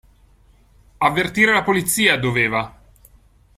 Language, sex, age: Italian, male, 30-39